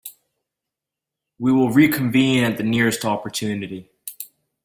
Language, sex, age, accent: English, male, 19-29, United States English